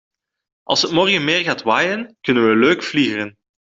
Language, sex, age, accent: Dutch, male, 19-29, Belgisch Nederlands